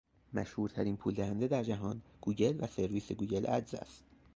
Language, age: Persian, 19-29